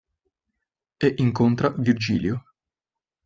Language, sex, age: Italian, male, 19-29